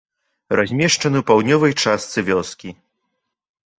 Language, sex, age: Belarusian, male, 19-29